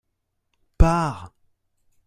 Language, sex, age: French, male, 30-39